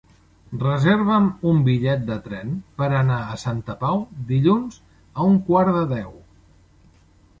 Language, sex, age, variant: Catalan, male, 50-59, Central